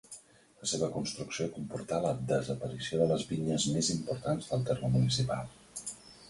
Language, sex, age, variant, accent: Catalan, male, 40-49, Central, tarragoní